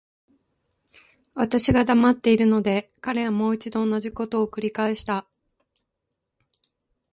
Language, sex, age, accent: Japanese, female, 50-59, 標準語